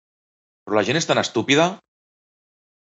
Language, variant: Catalan, Central